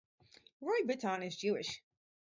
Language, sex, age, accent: English, female, 50-59, United States English